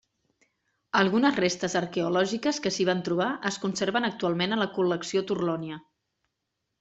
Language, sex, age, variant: Catalan, female, 40-49, Central